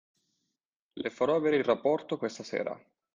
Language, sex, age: Italian, male, 19-29